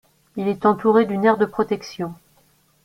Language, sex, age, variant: French, female, 40-49, Français de métropole